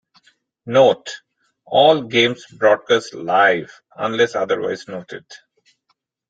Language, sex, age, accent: English, male, 40-49, India and South Asia (India, Pakistan, Sri Lanka)